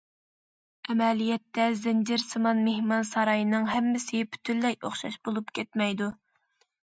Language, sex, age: Uyghur, female, under 19